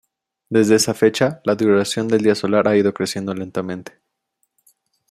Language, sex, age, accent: Spanish, female, 60-69, México